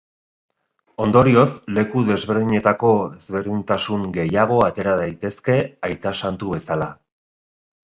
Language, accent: Basque, Erdialdekoa edo Nafarra (Gipuzkoa, Nafarroa)